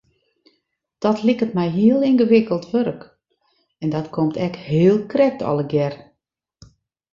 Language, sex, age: Western Frisian, female, 60-69